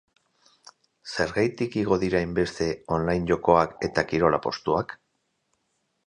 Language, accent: Basque, Mendebalekoa (Araba, Bizkaia, Gipuzkoako mendebaleko herri batzuk)